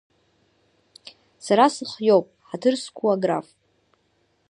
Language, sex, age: Abkhazian, female, 19-29